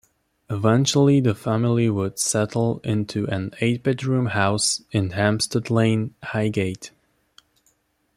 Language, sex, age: English, male, under 19